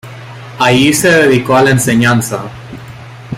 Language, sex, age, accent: Spanish, male, 19-29, América central